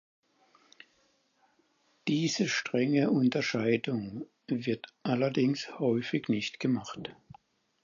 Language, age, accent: German, 70-79, Deutschland Deutsch